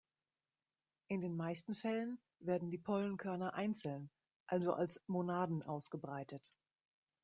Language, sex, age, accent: German, female, 40-49, Deutschland Deutsch